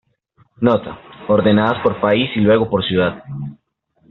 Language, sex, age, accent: Spanish, male, 19-29, Andino-Pacífico: Colombia, Perú, Ecuador, oeste de Bolivia y Venezuela andina